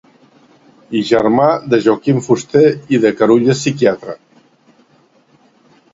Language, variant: Catalan, Central